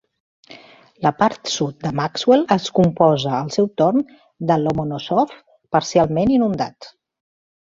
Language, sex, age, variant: Catalan, female, 40-49, Central